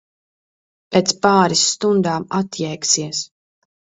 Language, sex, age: Latvian, female, 30-39